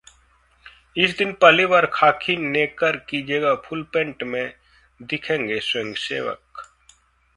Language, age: Hindi, 40-49